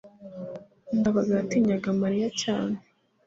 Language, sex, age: Kinyarwanda, female, 19-29